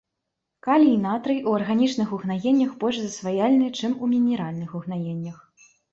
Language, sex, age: Belarusian, female, 19-29